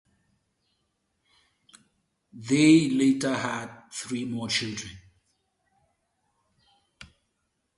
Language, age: English, 30-39